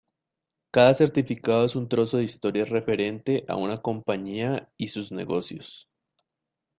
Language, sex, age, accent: Spanish, male, 19-29, Caribe: Cuba, Venezuela, Puerto Rico, República Dominicana, Panamá, Colombia caribeña, México caribeño, Costa del golfo de México